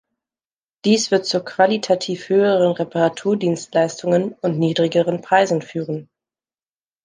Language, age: German, 19-29